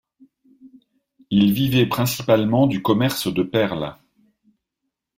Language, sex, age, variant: French, male, 50-59, Français de métropole